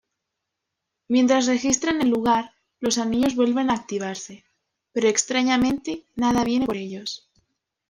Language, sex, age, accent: Spanish, female, under 19, España: Norte peninsular (Asturias, Castilla y León, Cantabria, País Vasco, Navarra, Aragón, La Rioja, Guadalajara, Cuenca)